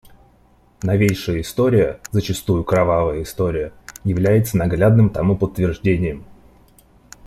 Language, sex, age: Russian, male, 19-29